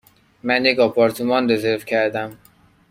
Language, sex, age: Persian, male, 19-29